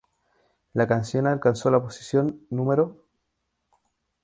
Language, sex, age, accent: Spanish, male, 19-29, España: Islas Canarias